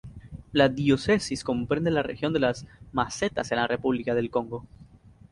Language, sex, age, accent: Spanish, male, 19-29, América central